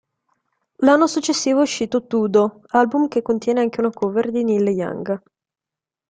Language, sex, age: Italian, female, 19-29